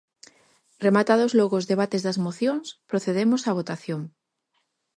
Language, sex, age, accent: Galician, female, 40-49, Normativo (estándar)